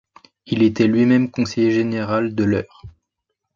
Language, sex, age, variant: French, male, 19-29, Français de métropole